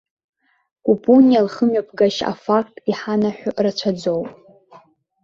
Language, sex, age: Abkhazian, female, under 19